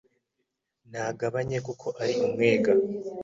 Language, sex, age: Kinyarwanda, male, 19-29